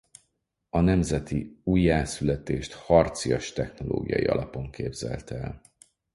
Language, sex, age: Hungarian, male, 40-49